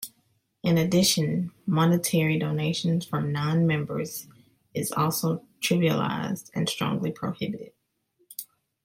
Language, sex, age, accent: English, female, 19-29, United States English